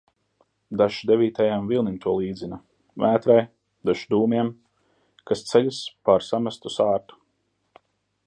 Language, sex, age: Latvian, male, 30-39